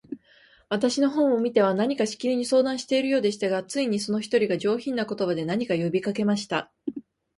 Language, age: Japanese, 19-29